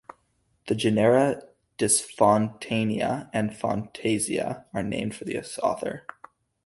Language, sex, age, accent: English, male, 19-29, United States English